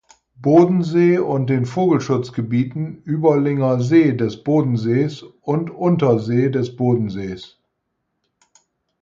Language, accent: German, Norddeutsch